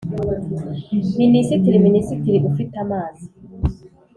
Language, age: Kinyarwanda, 19-29